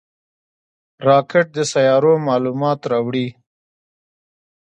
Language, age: Pashto, 30-39